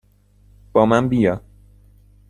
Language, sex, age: Persian, male, 19-29